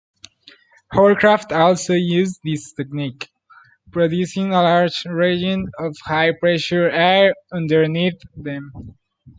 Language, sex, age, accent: English, male, under 19, United States English